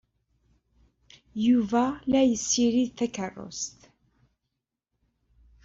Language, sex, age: Kabyle, female, 30-39